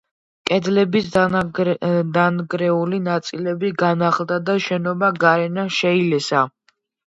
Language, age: Georgian, under 19